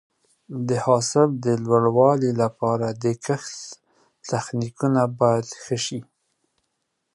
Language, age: Pashto, 40-49